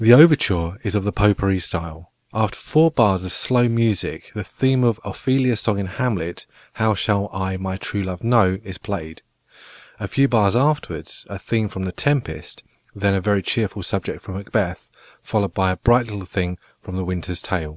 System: none